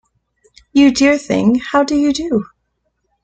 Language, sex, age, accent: English, female, 40-49, United States English